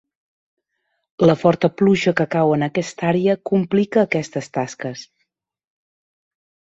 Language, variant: Catalan, Central